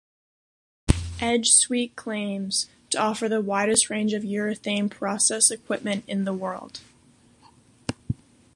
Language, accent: English, United States English